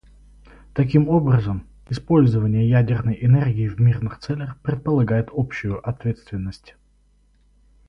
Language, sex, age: Russian, male, 19-29